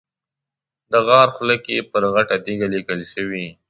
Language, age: Pashto, 19-29